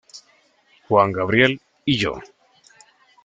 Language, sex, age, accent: Spanish, male, 30-39, América central